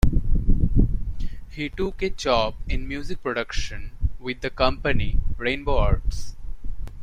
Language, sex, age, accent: English, male, 19-29, India and South Asia (India, Pakistan, Sri Lanka)